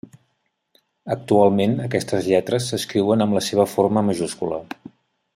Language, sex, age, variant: Catalan, male, 50-59, Central